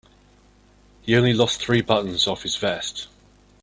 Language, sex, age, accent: English, male, 30-39, England English